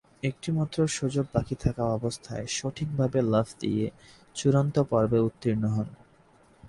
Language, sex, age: Bengali, male, 19-29